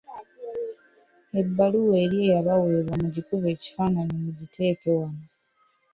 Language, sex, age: Ganda, female, 19-29